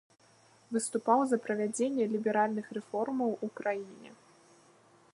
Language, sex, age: Belarusian, female, 19-29